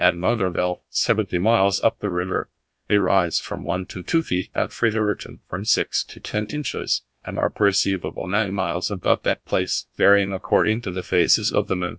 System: TTS, GlowTTS